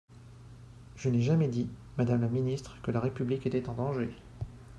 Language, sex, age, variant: French, male, 40-49, Français de métropole